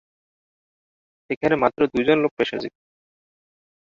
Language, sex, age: Bengali, male, 19-29